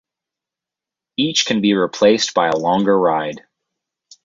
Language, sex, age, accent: English, male, 19-29, United States English